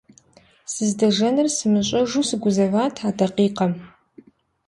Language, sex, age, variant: Kabardian, female, 30-39, Адыгэбзэ (Къэбэрдей, Кирил, псоми зэдай)